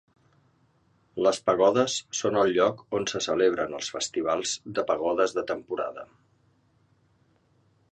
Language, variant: Catalan, Central